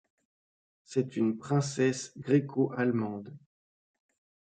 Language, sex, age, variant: French, male, 30-39, Français de métropole